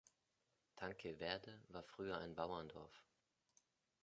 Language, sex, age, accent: German, male, 30-39, Deutschland Deutsch